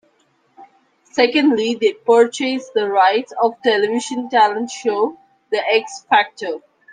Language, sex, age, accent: English, female, 19-29, India and South Asia (India, Pakistan, Sri Lanka)